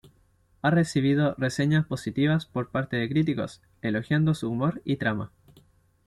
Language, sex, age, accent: Spanish, male, 19-29, Chileno: Chile, Cuyo